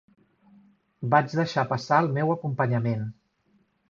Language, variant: Catalan, Central